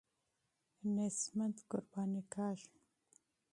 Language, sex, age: Pashto, female, 30-39